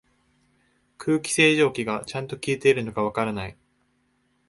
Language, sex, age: Japanese, male, 19-29